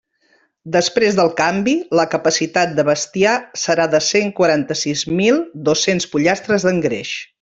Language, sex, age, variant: Catalan, female, 50-59, Central